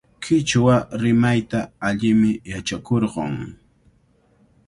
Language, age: Cajatambo North Lima Quechua, 19-29